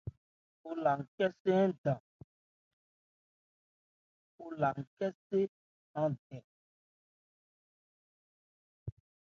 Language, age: Ebrié, 19-29